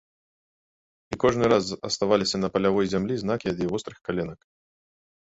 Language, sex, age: Belarusian, male, 30-39